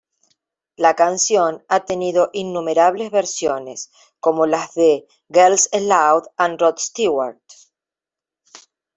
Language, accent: Spanish, Rioplatense: Argentina, Uruguay, este de Bolivia, Paraguay